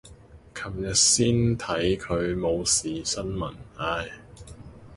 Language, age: Cantonese, 19-29